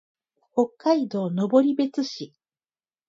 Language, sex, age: Japanese, female, 30-39